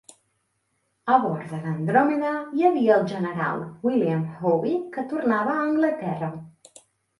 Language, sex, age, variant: Catalan, female, 40-49, Central